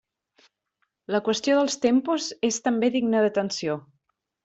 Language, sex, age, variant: Catalan, female, 40-49, Central